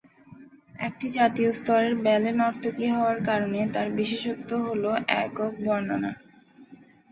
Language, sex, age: Bengali, female, 19-29